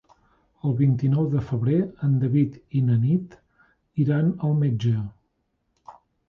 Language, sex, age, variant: Catalan, male, 40-49, Nord-Occidental